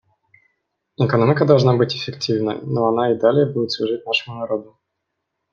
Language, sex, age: Russian, male, 19-29